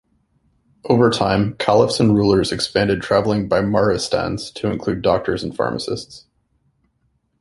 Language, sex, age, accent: English, male, 30-39, Canadian English